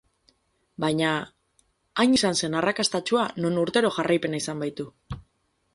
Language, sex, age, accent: Basque, female, 19-29, Mendebalekoa (Araba, Bizkaia, Gipuzkoako mendebaleko herri batzuk)